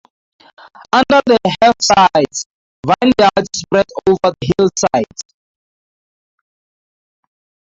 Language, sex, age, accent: English, male, 19-29, Southern African (South Africa, Zimbabwe, Namibia)